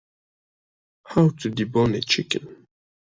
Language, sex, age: English, male, 19-29